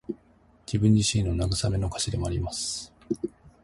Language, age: Japanese, 30-39